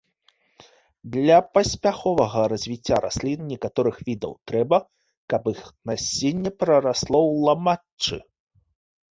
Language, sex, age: Belarusian, male, 30-39